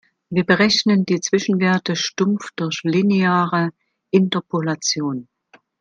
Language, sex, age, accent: German, female, 50-59, Deutschland Deutsch